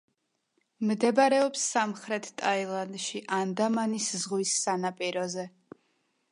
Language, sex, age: Georgian, female, 19-29